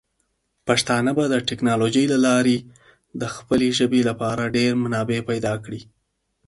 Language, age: Pashto, 19-29